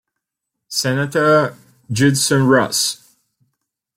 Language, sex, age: English, male, 30-39